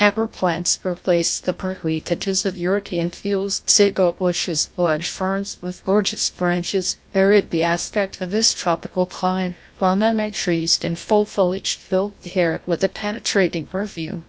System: TTS, GlowTTS